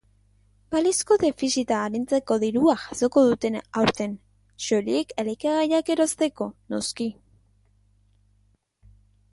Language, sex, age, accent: Basque, female, 19-29, Mendebalekoa (Araba, Bizkaia, Gipuzkoako mendebaleko herri batzuk)